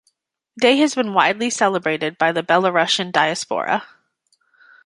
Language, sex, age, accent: English, female, 30-39, Canadian English